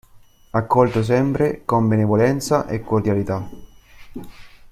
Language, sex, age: Italian, male, 19-29